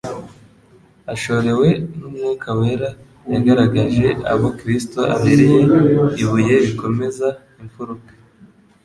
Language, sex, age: Kinyarwanda, male, 19-29